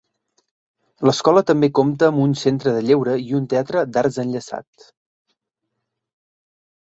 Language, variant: Catalan, Central